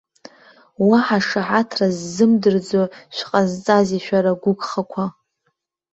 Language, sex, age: Abkhazian, female, under 19